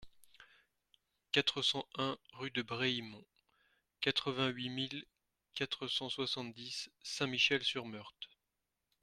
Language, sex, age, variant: French, male, 19-29, Français de métropole